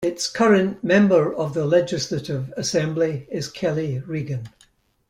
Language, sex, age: English, male, 70-79